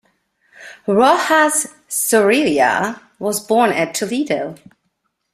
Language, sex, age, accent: English, female, 30-39, United States English